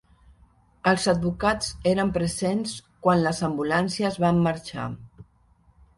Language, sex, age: Catalan, female, 50-59